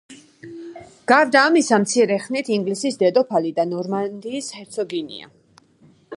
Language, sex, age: Georgian, female, 40-49